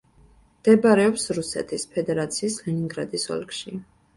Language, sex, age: Georgian, female, 19-29